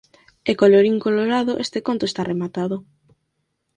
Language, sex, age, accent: Galician, female, under 19, Normativo (estándar)